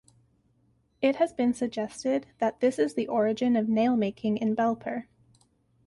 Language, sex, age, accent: English, female, 19-29, Canadian English